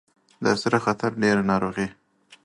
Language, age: Pashto, 19-29